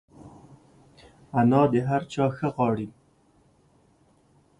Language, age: Pashto, 30-39